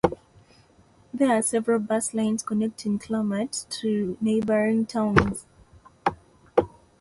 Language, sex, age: English, female, 19-29